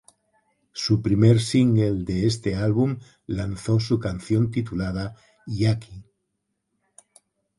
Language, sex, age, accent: Spanish, male, 50-59, España: Norte peninsular (Asturias, Castilla y León, Cantabria, País Vasco, Navarra, Aragón, La Rioja, Guadalajara, Cuenca)